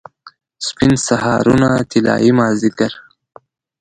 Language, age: Pashto, 19-29